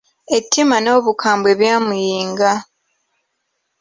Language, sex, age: Ganda, female, 19-29